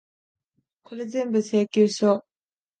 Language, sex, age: Japanese, female, 19-29